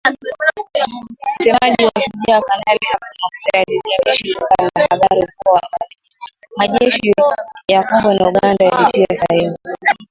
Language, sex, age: Swahili, female, 19-29